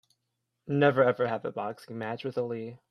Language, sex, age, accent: English, male, 19-29, United States English